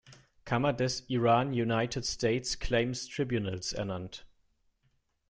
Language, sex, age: German, male, 19-29